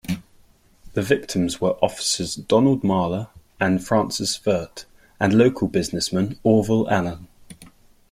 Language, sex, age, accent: English, male, 19-29, England English